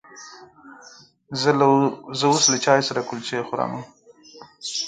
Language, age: Pashto, 30-39